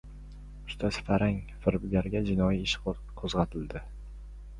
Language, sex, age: Uzbek, male, 19-29